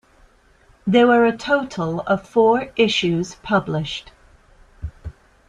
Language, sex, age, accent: English, female, 40-49, England English